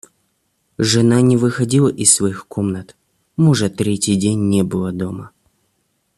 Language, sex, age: Russian, male, 19-29